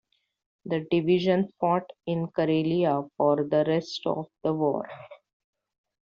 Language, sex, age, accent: English, female, 30-39, India and South Asia (India, Pakistan, Sri Lanka)